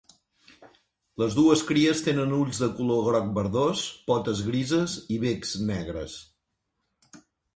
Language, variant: Catalan, Central